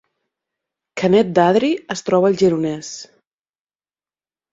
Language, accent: Catalan, Barceloní